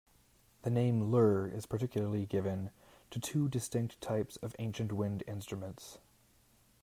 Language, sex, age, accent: English, male, 19-29, United States English